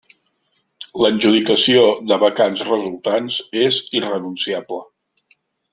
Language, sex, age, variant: Catalan, male, 50-59, Central